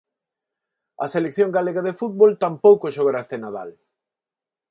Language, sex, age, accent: Galician, male, 50-59, Neofalante